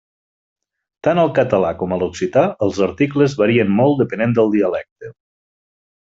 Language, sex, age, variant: Catalan, male, 40-49, Nord-Occidental